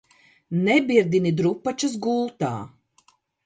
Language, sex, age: Latvian, female, 50-59